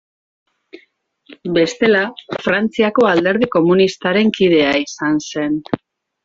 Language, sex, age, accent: Basque, female, 40-49, Mendebalekoa (Araba, Bizkaia, Gipuzkoako mendebaleko herri batzuk)